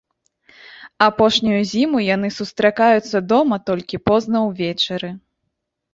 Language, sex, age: Belarusian, female, 19-29